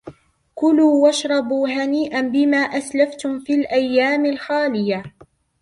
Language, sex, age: Arabic, female, 19-29